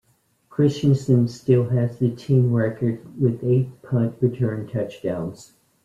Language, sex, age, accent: English, male, 50-59, United States English